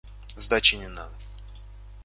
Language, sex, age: Russian, male, 19-29